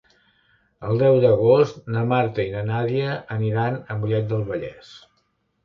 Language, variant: Catalan, Central